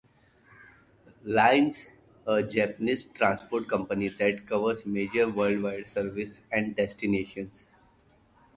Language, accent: English, United States English